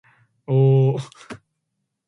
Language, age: English, 19-29